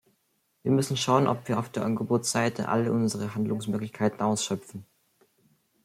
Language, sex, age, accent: German, male, under 19, Deutschland Deutsch